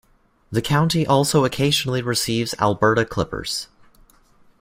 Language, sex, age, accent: English, male, 19-29, United States English